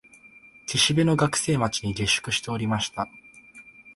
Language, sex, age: Japanese, male, 19-29